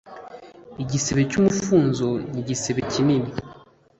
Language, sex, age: Kinyarwanda, male, 19-29